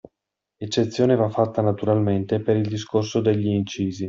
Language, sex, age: Italian, male, 40-49